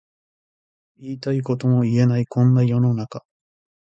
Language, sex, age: Japanese, male, 19-29